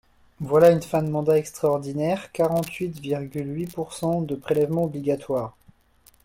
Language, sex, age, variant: French, male, 19-29, Français de métropole